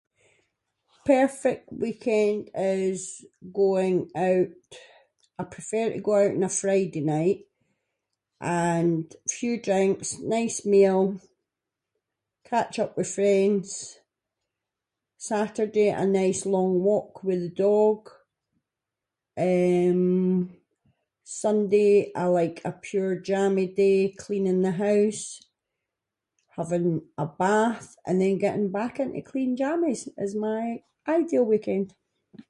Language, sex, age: Scots, female, 50-59